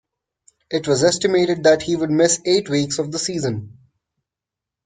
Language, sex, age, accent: English, male, 19-29, India and South Asia (India, Pakistan, Sri Lanka)